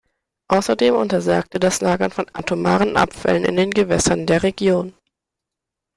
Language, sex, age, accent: German, male, under 19, Deutschland Deutsch